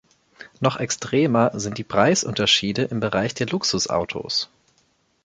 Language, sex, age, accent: German, male, 19-29, Deutschland Deutsch